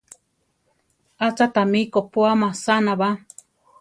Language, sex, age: Central Tarahumara, female, 50-59